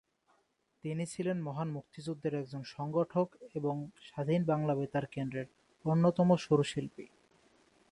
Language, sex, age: Bengali, male, 19-29